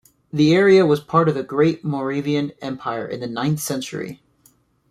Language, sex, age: English, male, 19-29